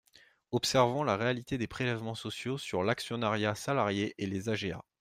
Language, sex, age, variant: French, male, 30-39, Français de métropole